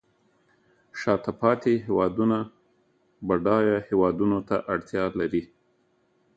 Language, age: Pashto, 50-59